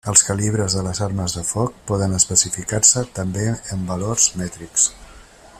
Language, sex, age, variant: Catalan, male, 50-59, Central